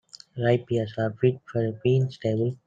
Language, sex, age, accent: English, male, 19-29, India and South Asia (India, Pakistan, Sri Lanka)